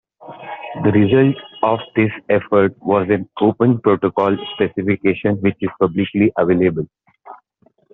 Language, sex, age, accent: English, male, 30-39, India and South Asia (India, Pakistan, Sri Lanka)